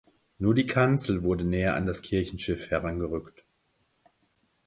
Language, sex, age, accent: German, male, 50-59, Deutschland Deutsch